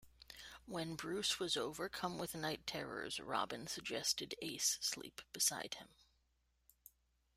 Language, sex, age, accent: English, female, 30-39, United States English